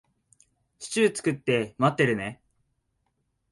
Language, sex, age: Japanese, male, 19-29